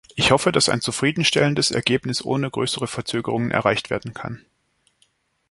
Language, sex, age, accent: German, male, 19-29, Schweizerdeutsch